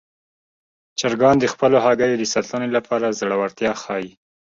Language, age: Pashto, 30-39